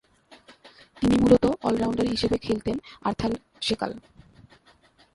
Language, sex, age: Bengali, female, 19-29